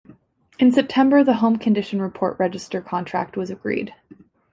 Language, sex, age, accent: English, female, 19-29, Canadian English